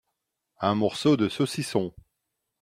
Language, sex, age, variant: French, male, 40-49, Français d'Europe